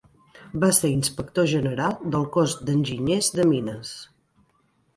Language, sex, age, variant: Catalan, female, 40-49, Central